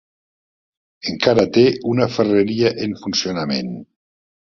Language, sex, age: Catalan, male, 60-69